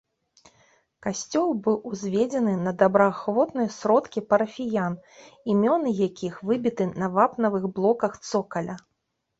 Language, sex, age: Belarusian, female, 40-49